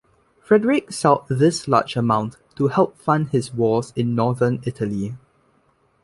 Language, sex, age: English, male, under 19